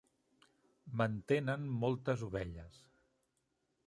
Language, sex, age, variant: Catalan, male, 50-59, Central